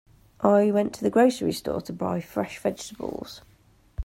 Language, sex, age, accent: English, female, 30-39, England English